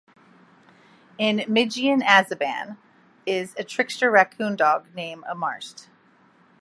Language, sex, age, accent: English, female, 40-49, United States English